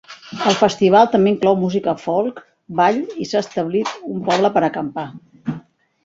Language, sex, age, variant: Catalan, female, 40-49, Central